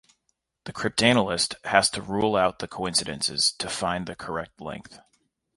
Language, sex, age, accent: English, male, 30-39, United States English